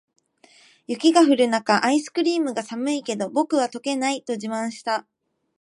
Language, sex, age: Japanese, female, 19-29